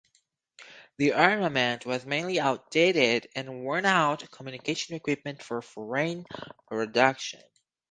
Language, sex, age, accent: English, female, 19-29, United States English